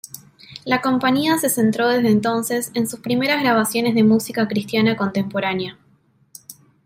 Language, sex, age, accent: Spanish, female, 19-29, Rioplatense: Argentina, Uruguay, este de Bolivia, Paraguay